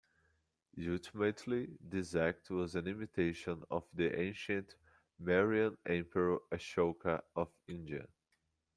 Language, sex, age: English, male, 30-39